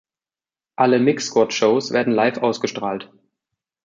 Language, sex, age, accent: German, male, 19-29, Deutschland Deutsch